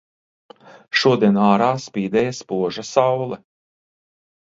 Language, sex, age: Latvian, male, 60-69